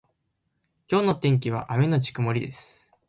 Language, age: Japanese, 19-29